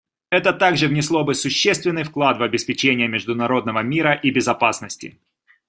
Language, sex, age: Russian, male, 30-39